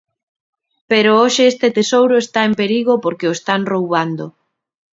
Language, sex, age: Galician, female, 30-39